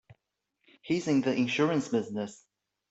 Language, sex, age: English, male, 19-29